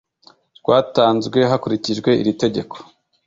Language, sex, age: Kinyarwanda, male, 19-29